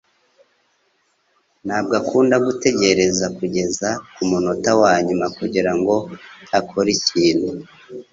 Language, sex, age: Kinyarwanda, male, 30-39